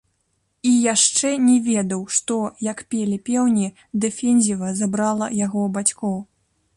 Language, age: Belarusian, 19-29